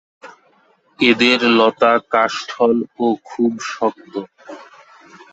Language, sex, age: Bengali, male, 19-29